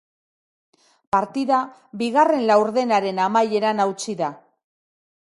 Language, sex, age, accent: Basque, female, 40-49, Mendebalekoa (Araba, Bizkaia, Gipuzkoako mendebaleko herri batzuk)